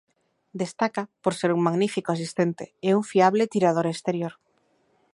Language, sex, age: Galician, female, 30-39